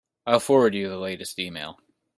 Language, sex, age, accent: English, male, 19-29, United States English